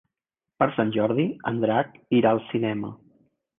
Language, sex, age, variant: Catalan, male, 50-59, Central